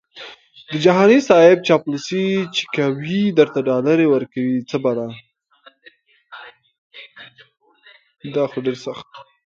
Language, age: Pashto, 19-29